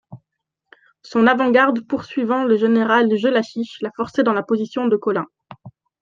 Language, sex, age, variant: French, female, 19-29, Français de métropole